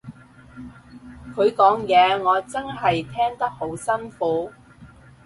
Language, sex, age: Cantonese, female, 30-39